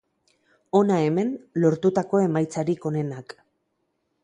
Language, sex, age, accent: Basque, female, 40-49, Mendebalekoa (Araba, Bizkaia, Gipuzkoako mendebaleko herri batzuk)